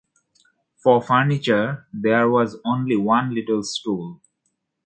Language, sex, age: English, male, 30-39